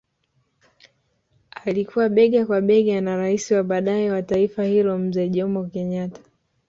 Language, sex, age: Swahili, male, 19-29